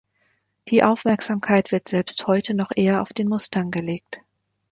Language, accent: German, Deutschland Deutsch